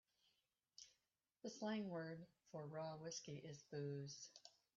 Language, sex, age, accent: English, female, 60-69, United States English